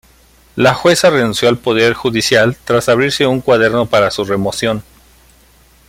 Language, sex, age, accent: Spanish, male, 40-49, México